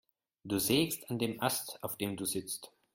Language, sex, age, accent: German, male, 19-29, Österreichisches Deutsch